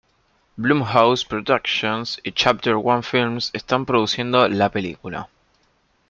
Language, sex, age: Spanish, male, 19-29